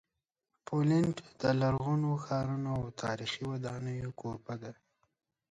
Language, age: Pashto, 19-29